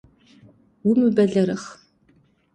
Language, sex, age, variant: Kabardian, female, 30-39, Адыгэбзэ (Къэбэрдей, Кирил, псоми зэдай)